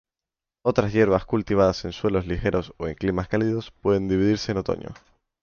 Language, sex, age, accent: Spanish, male, 19-29, España: Centro-Sur peninsular (Madrid, Toledo, Castilla-La Mancha); España: Islas Canarias